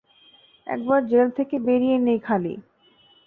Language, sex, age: Bengali, female, 19-29